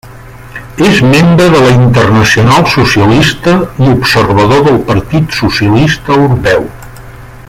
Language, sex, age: Catalan, male, 60-69